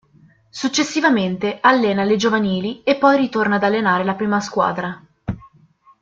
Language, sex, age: Italian, female, under 19